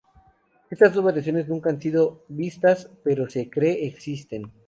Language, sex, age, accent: Spanish, male, 19-29, México